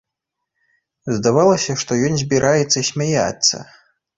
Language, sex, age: Belarusian, male, 19-29